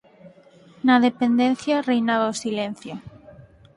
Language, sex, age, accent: Galician, female, 19-29, Normativo (estándar)